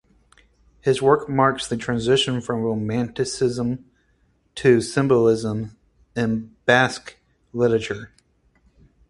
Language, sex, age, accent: English, male, 30-39, United States English